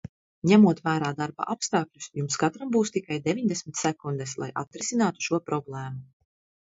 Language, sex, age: Latvian, female, 30-39